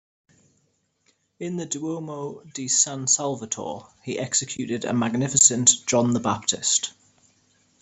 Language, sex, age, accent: English, male, 19-29, England English